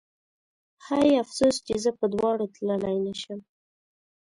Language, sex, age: Pashto, male, 19-29